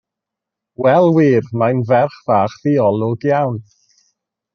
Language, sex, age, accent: Welsh, male, 30-39, Y Deyrnas Unedig Cymraeg